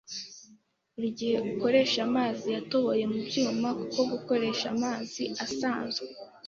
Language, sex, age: Kinyarwanda, female, 19-29